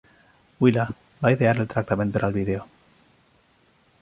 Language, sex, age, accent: Catalan, male, 40-49, valencià